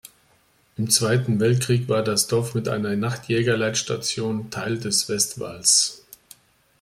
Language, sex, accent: German, male, Deutschland Deutsch